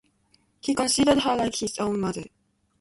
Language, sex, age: English, female, 19-29